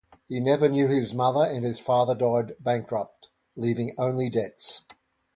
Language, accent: English, Australian English